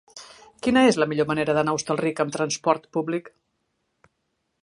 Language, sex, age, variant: Catalan, female, 50-59, Central